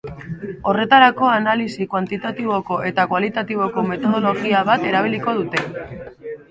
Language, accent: Basque, Erdialdekoa edo Nafarra (Gipuzkoa, Nafarroa)